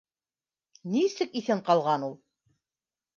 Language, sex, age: Bashkir, female, 60-69